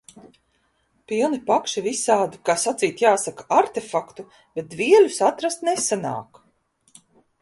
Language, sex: Latvian, female